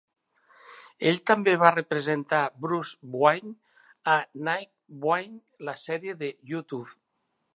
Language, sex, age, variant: Catalan, male, 60-69, Central